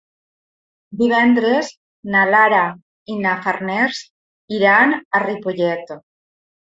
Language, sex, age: Catalan, male, 60-69